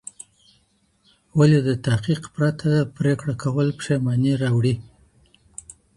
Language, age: Pashto, 50-59